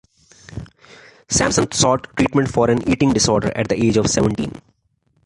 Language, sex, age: English, male, 30-39